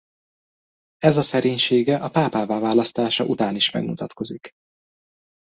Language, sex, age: Hungarian, male, 30-39